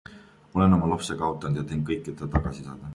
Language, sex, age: Estonian, male, 19-29